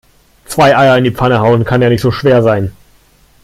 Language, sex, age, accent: German, male, 19-29, Deutschland Deutsch